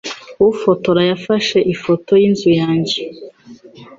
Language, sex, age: Kinyarwanda, female, 19-29